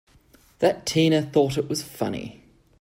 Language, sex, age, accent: English, male, 30-39, Australian English